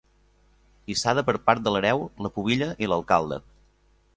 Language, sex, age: Catalan, male, 30-39